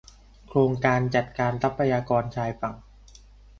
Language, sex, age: Thai, male, 19-29